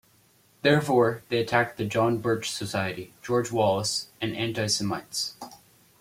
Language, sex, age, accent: English, male, under 19, United States English